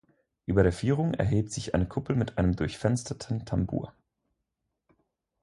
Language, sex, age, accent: German, male, 19-29, Schweizerdeutsch